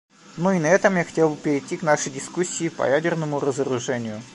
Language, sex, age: Russian, male, 19-29